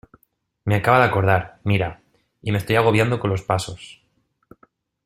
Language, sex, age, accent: Spanish, male, 19-29, España: Centro-Sur peninsular (Madrid, Toledo, Castilla-La Mancha)